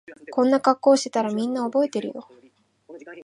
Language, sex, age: Japanese, female, 19-29